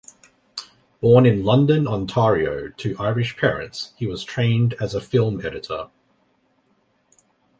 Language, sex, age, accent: English, male, 30-39, Australian English